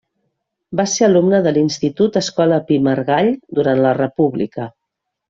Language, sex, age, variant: Catalan, female, 40-49, Central